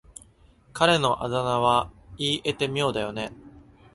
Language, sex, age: Japanese, male, 19-29